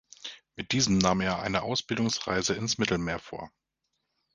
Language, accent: German, Deutschland Deutsch